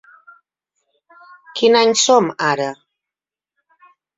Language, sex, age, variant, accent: Catalan, female, 40-49, Balear, mallorquí; Palma